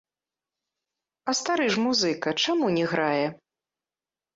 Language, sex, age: Belarusian, female, 30-39